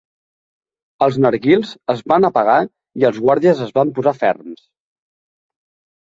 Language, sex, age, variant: Catalan, male, 30-39, Central